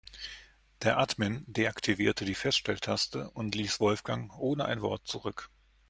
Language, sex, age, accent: German, male, 40-49, Deutschland Deutsch